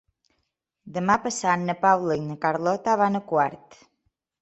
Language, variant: Catalan, Balear